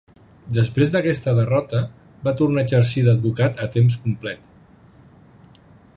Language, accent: Catalan, central; valencià